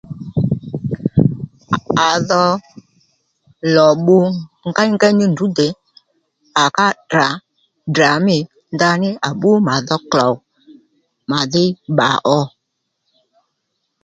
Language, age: Lendu, 40-49